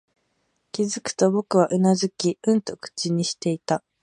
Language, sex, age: Japanese, female, 19-29